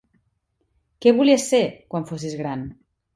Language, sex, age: Catalan, female, 30-39